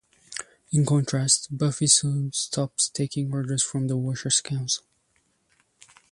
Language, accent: English, United States English